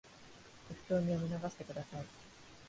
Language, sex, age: Japanese, female, 19-29